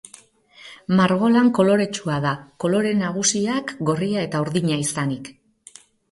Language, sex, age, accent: Basque, female, 50-59, Mendebalekoa (Araba, Bizkaia, Gipuzkoako mendebaleko herri batzuk)